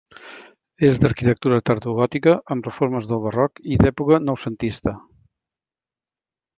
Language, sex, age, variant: Catalan, male, 60-69, Central